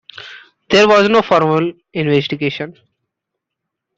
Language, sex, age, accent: English, male, 19-29, India and South Asia (India, Pakistan, Sri Lanka)